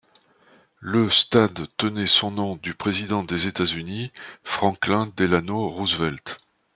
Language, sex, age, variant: French, male, 60-69, Français de métropole